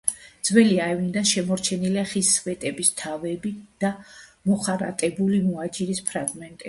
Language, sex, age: Georgian, female, 60-69